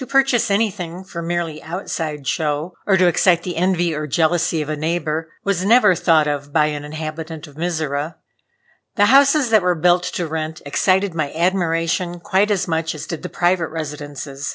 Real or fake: real